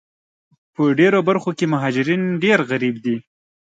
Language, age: Pashto, 19-29